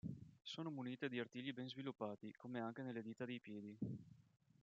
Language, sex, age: Italian, male, 30-39